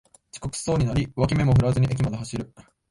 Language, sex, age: Japanese, male, 19-29